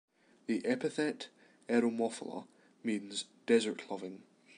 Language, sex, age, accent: English, male, 19-29, Scottish English